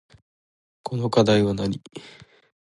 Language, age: Japanese, 19-29